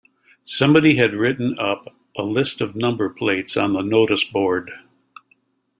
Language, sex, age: English, male, 70-79